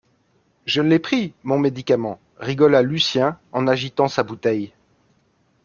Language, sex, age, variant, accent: French, male, 30-39, Français d'Europe, Français de Belgique